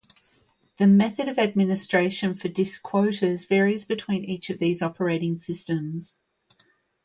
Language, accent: English, Australian English